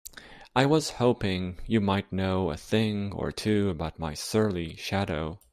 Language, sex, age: English, male, 30-39